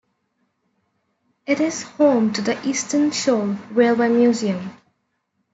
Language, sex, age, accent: English, female, 19-29, India and South Asia (India, Pakistan, Sri Lanka)